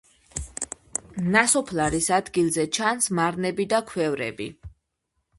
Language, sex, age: Georgian, female, 30-39